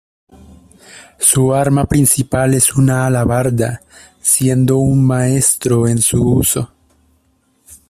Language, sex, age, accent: Spanish, male, 19-29, Andino-Pacífico: Colombia, Perú, Ecuador, oeste de Bolivia y Venezuela andina